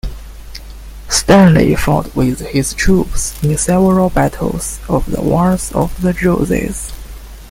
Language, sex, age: English, male, 19-29